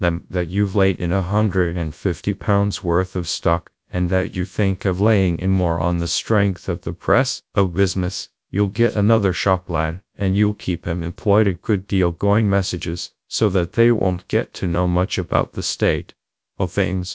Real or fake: fake